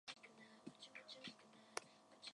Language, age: English, under 19